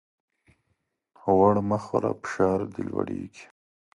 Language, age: Pashto, 19-29